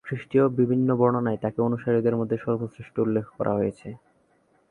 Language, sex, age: Bengali, male, 19-29